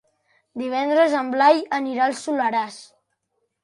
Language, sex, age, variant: Catalan, male, 40-49, Central